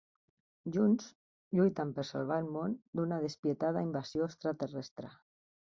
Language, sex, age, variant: Catalan, female, 50-59, Central